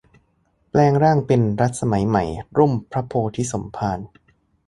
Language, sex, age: Thai, male, 30-39